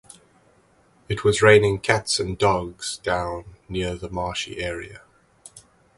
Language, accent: English, England English